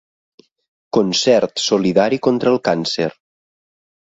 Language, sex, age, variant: Catalan, male, 30-39, Nord-Occidental